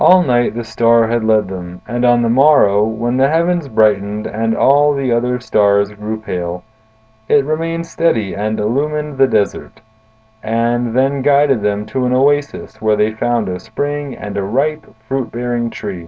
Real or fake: real